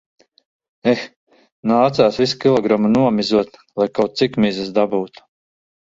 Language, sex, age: Latvian, male, 40-49